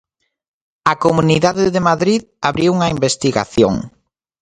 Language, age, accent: Galician, 19-29, Oriental (común en zona oriental)